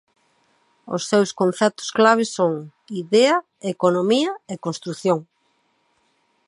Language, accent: Galician, Atlántico (seseo e gheada)